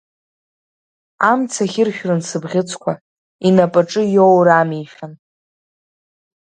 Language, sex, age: Abkhazian, female, under 19